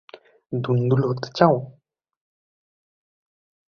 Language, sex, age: Bengali, male, 19-29